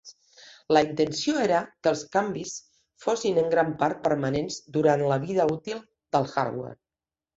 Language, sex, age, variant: Catalan, female, 50-59, Central